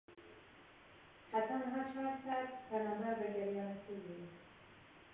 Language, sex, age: Kurdish, female, 19-29